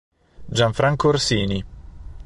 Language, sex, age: Italian, male, 30-39